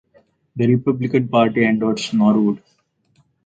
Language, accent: English, India and South Asia (India, Pakistan, Sri Lanka)